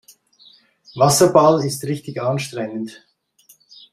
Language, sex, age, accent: German, male, 50-59, Schweizerdeutsch